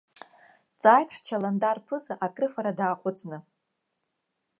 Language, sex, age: Abkhazian, female, 30-39